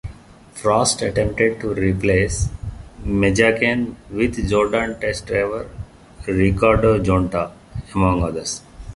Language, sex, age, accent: English, male, 50-59, India and South Asia (India, Pakistan, Sri Lanka)